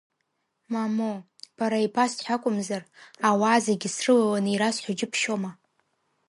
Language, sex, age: Abkhazian, female, 19-29